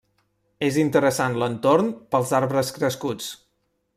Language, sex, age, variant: Catalan, male, 19-29, Central